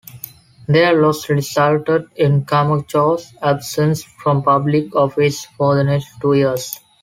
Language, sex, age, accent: English, male, 19-29, India and South Asia (India, Pakistan, Sri Lanka)